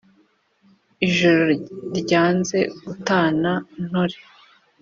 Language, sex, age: Kinyarwanda, female, 19-29